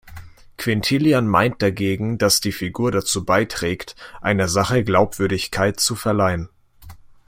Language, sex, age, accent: German, male, 19-29, Deutschland Deutsch